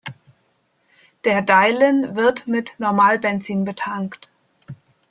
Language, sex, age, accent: German, female, 19-29, Deutschland Deutsch